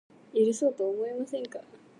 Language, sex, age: Japanese, female, 19-29